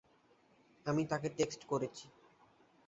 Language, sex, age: Bengali, male, 19-29